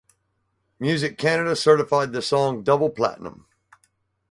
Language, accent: English, United States English